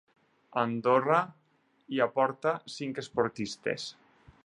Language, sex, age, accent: Catalan, male, 30-39, Tortosí